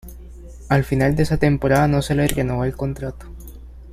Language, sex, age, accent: Spanish, male, 19-29, Andino-Pacífico: Colombia, Perú, Ecuador, oeste de Bolivia y Venezuela andina